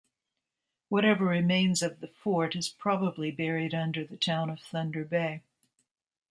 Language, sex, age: English, female, 60-69